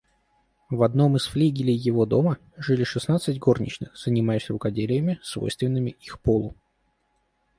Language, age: Russian, 19-29